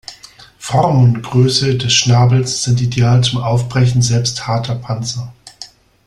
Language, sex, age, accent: German, male, 50-59, Deutschland Deutsch